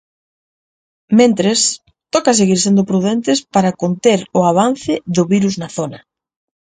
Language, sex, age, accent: Galician, female, 30-39, Central (gheada); Normativo (estándar)